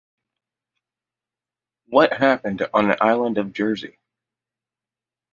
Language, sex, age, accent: English, male, 30-39, United States English